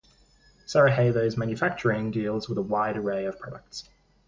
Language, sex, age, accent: English, male, 19-29, Australian English